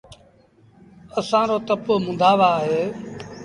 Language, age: Sindhi Bhil, 40-49